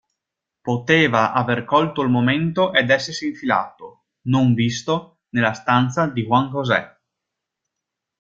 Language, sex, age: Italian, male, 30-39